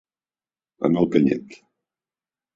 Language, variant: Catalan, Central